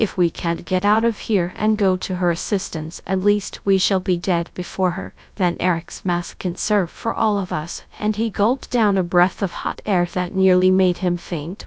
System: TTS, GradTTS